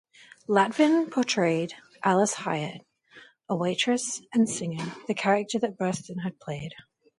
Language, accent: English, Australian English